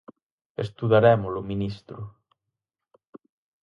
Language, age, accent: Galician, 19-29, Atlántico (seseo e gheada)